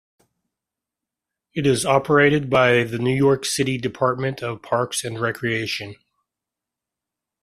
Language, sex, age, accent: English, male, 40-49, United States English